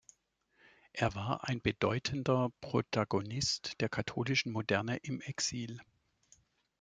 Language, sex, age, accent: German, male, 50-59, Deutschland Deutsch